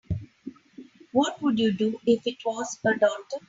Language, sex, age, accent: English, female, 50-59, India and South Asia (India, Pakistan, Sri Lanka)